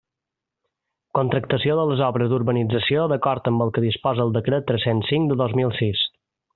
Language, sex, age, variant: Catalan, male, 19-29, Balear